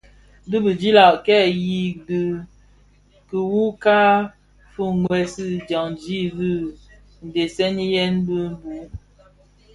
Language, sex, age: Bafia, female, 30-39